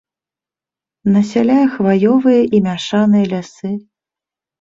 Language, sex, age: Belarusian, female, 30-39